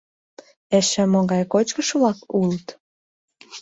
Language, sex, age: Mari, female, under 19